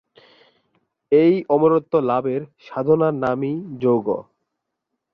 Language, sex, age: Bengali, male, 19-29